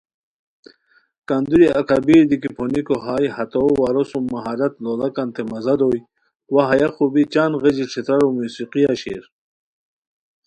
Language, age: Khowar, 40-49